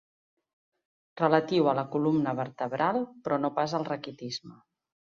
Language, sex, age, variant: Catalan, female, 50-59, Central